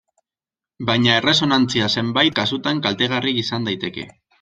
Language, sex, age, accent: Basque, male, 19-29, Mendebalekoa (Araba, Bizkaia, Gipuzkoako mendebaleko herri batzuk)